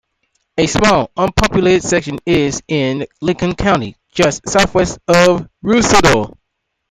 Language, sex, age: English, male, 19-29